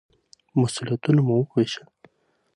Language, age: Pashto, 19-29